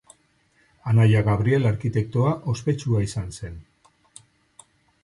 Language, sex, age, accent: Basque, male, 50-59, Mendebalekoa (Araba, Bizkaia, Gipuzkoako mendebaleko herri batzuk)